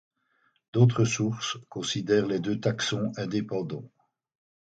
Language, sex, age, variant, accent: French, male, 60-69, Français d'Europe, Français de Belgique